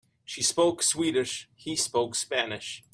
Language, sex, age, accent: English, male, 30-39, United States English